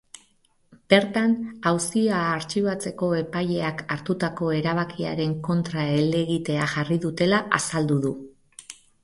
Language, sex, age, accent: Basque, female, 50-59, Mendebalekoa (Araba, Bizkaia, Gipuzkoako mendebaleko herri batzuk)